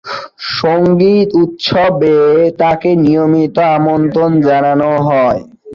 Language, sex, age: Bengali, male, 19-29